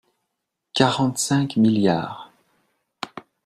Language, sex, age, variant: French, male, 40-49, Français de métropole